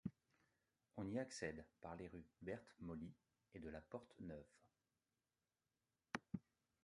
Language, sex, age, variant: French, male, 50-59, Français de métropole